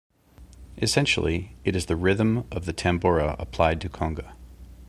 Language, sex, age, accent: English, male, 40-49, United States English